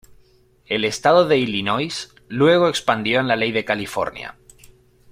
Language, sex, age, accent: Spanish, male, 30-39, España: Norte peninsular (Asturias, Castilla y León, Cantabria, País Vasco, Navarra, Aragón, La Rioja, Guadalajara, Cuenca)